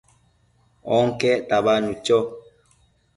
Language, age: Matsés, 19-29